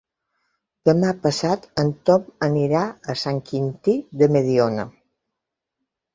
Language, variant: Catalan, Balear